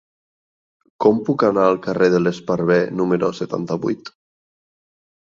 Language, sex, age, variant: Catalan, male, 19-29, Nord-Occidental